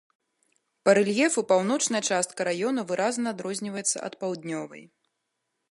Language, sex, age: Belarusian, female, 19-29